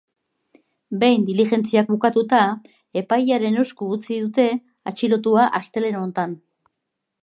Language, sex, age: Basque, female, 50-59